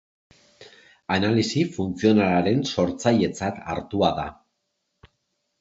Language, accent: Basque, Erdialdekoa edo Nafarra (Gipuzkoa, Nafarroa)